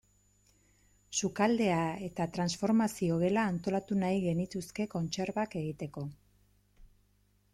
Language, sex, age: Basque, female, 50-59